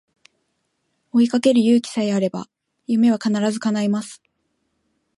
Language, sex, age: Japanese, female, 19-29